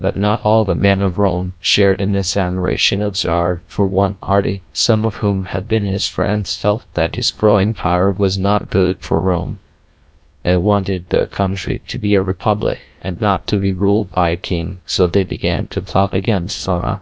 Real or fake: fake